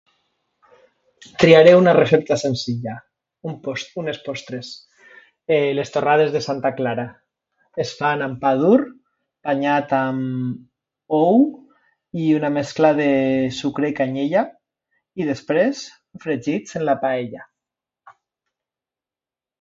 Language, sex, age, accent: Catalan, male, 40-49, valencià